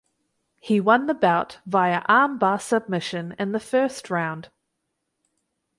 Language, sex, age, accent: English, female, 19-29, New Zealand English